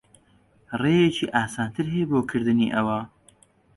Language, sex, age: Central Kurdish, male, 19-29